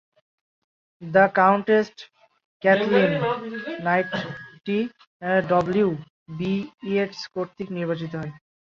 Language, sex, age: Bengali, male, 40-49